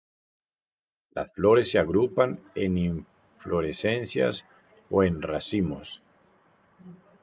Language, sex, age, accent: Spanish, male, 40-49, Andino-Pacífico: Colombia, Perú, Ecuador, oeste de Bolivia y Venezuela andina